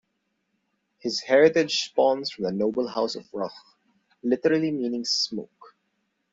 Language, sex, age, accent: English, male, 19-29, Filipino